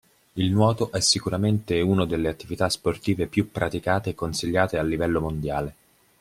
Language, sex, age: Italian, male, 30-39